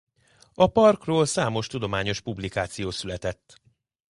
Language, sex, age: Hungarian, male, 40-49